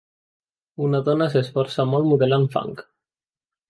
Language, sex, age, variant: Catalan, male, 19-29, Central